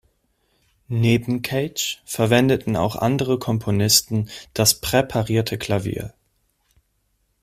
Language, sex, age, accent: German, male, 19-29, Deutschland Deutsch